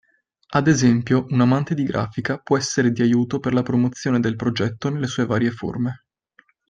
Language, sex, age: Italian, male, 19-29